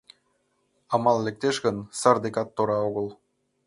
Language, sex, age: Mari, male, 19-29